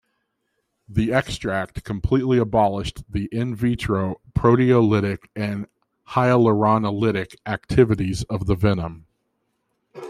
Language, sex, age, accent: English, male, 30-39, United States English